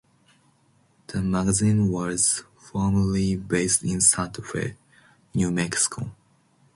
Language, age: English, 19-29